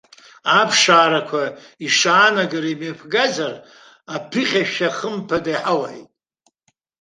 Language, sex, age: Abkhazian, male, 80-89